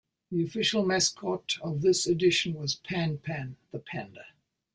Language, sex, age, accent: English, male, 70-79, New Zealand English